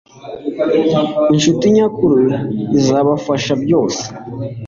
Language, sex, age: Kinyarwanda, male, 19-29